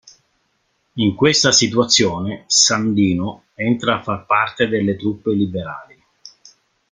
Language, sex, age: Italian, male, 50-59